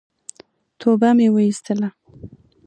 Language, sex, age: Pashto, female, 19-29